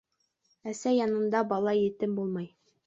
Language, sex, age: Bashkir, female, under 19